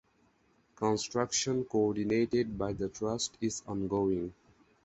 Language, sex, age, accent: English, male, 19-29, United States English